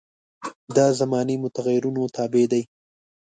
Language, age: Pashto, 19-29